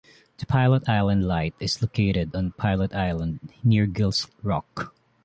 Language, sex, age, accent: English, male, 19-29, Filipino